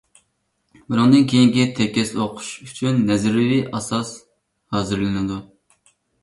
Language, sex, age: Uyghur, female, 19-29